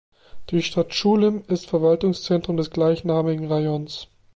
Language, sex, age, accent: German, male, 30-39, Deutschland Deutsch